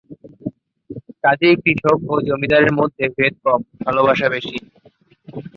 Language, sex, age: Bengali, male, 19-29